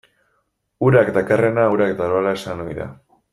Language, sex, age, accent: Basque, male, 19-29, Erdialdekoa edo Nafarra (Gipuzkoa, Nafarroa)